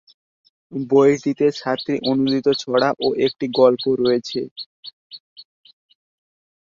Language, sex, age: Bengali, male, 19-29